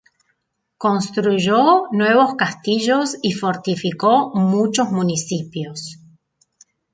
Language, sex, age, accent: Spanish, female, 40-49, Rioplatense: Argentina, Uruguay, este de Bolivia, Paraguay